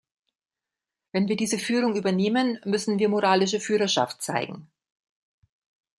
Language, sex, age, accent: German, female, 50-59, Deutschland Deutsch